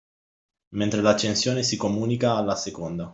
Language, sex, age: Italian, male, 19-29